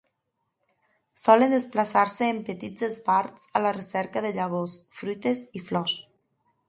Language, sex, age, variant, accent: Catalan, female, 30-39, Nord-Occidental, nord-occidental